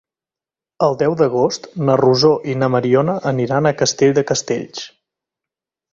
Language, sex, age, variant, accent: Catalan, male, 19-29, Central, central